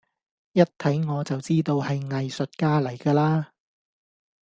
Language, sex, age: Cantonese, male, 19-29